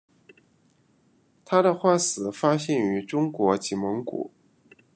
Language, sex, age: Chinese, male, 30-39